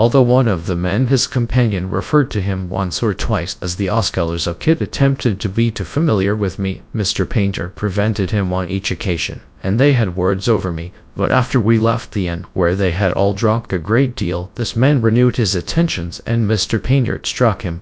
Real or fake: fake